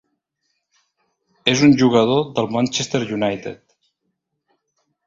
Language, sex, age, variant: Catalan, male, 50-59, Central